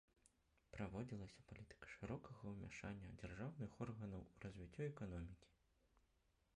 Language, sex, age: Belarusian, male, 19-29